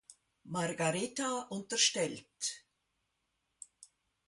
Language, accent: German, Schweizerdeutsch